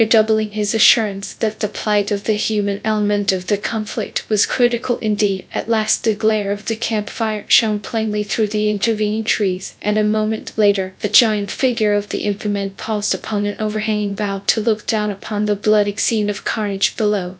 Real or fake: fake